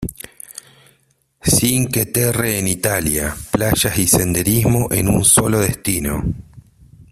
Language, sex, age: Spanish, male, 40-49